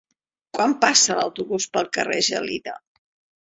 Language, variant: Catalan, Central